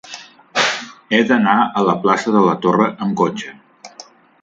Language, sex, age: Catalan, male, 50-59